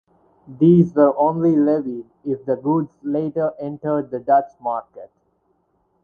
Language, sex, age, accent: English, male, 19-29, India and South Asia (India, Pakistan, Sri Lanka)